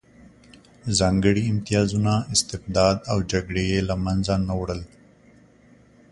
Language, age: Pashto, 30-39